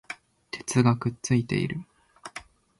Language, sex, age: Japanese, male, 19-29